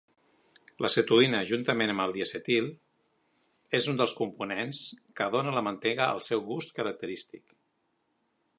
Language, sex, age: Catalan, male, 50-59